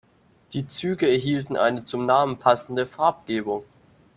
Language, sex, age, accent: German, male, under 19, Deutschland Deutsch